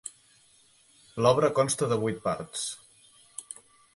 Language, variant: Catalan, Central